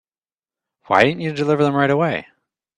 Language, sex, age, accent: English, male, 30-39, Canadian English